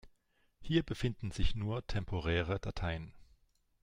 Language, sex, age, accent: German, male, 40-49, Deutschland Deutsch